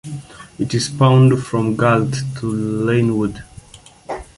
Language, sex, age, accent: English, male, 19-29, Southern African (South Africa, Zimbabwe, Namibia)